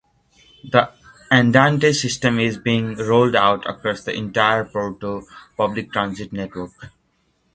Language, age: English, 19-29